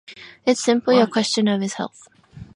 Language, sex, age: English, female, 19-29